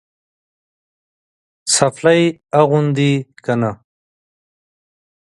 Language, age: Pashto, 30-39